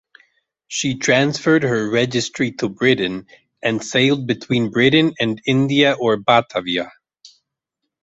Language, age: English, 19-29